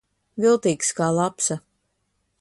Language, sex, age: Latvian, female, 30-39